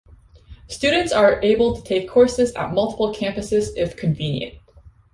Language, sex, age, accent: English, female, 19-29, Canadian English